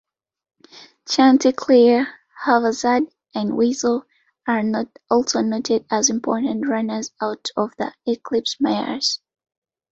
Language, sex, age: English, female, under 19